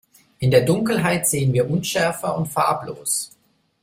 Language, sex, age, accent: German, male, 30-39, Deutschland Deutsch